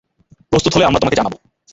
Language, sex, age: Bengali, male, 19-29